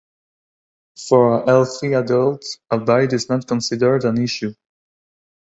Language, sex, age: English, male, under 19